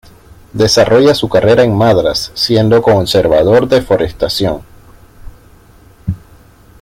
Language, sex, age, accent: Spanish, male, 19-29, Caribe: Cuba, Venezuela, Puerto Rico, República Dominicana, Panamá, Colombia caribeña, México caribeño, Costa del golfo de México